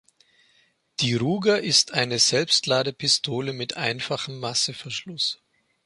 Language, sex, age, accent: German, male, 50-59, Österreichisches Deutsch